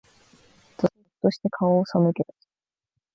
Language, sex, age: Japanese, female, 19-29